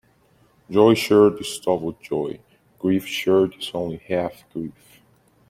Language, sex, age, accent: English, male, 19-29, United States English